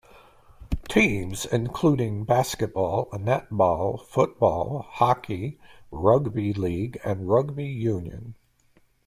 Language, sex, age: English, male, 70-79